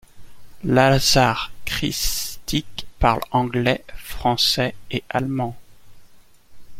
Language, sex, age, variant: French, male, 19-29, Français de métropole